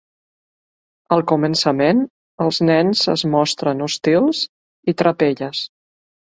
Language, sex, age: Catalan, female, 50-59